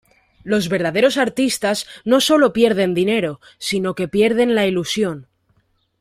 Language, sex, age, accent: Spanish, female, 19-29, España: Centro-Sur peninsular (Madrid, Toledo, Castilla-La Mancha)